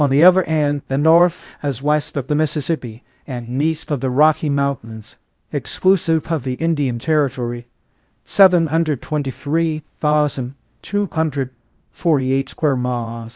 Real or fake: fake